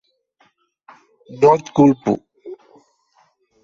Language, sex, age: Catalan, male, 30-39